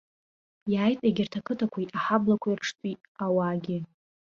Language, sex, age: Abkhazian, female, under 19